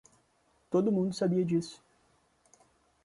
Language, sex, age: Portuguese, male, 19-29